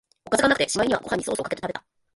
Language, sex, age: Japanese, female, 19-29